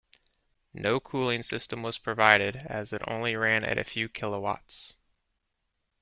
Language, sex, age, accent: English, male, 40-49, United States English